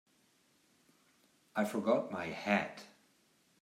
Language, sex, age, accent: English, male, 40-49, United States English